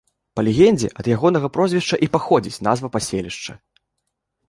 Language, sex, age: Belarusian, male, under 19